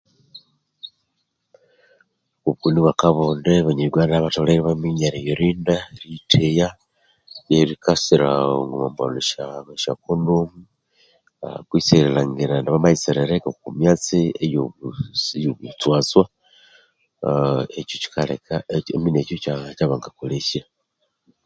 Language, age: Konzo, 50-59